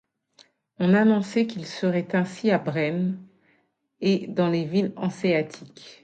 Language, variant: French, Français de métropole